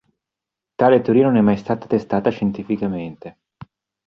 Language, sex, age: Italian, male, 40-49